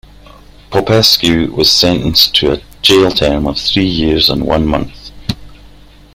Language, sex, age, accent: English, male, 40-49, Scottish English